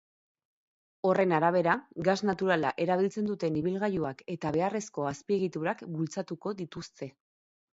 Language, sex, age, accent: Basque, female, 40-49, Mendebalekoa (Araba, Bizkaia, Gipuzkoako mendebaleko herri batzuk)